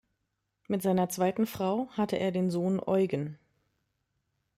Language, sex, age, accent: German, female, 30-39, Deutschland Deutsch